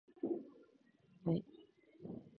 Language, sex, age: Japanese, female, 19-29